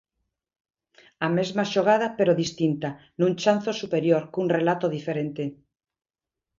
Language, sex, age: Galician, female, 60-69